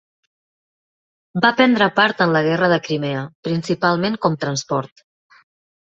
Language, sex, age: Catalan, female, 40-49